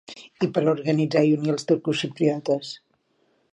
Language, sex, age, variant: Catalan, female, 60-69, Central